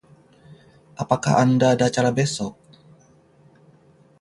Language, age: Indonesian, 30-39